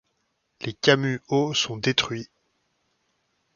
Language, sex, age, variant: French, male, 40-49, Français de métropole